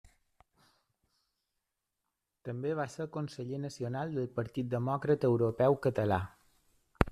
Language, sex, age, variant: Catalan, male, 40-49, Balear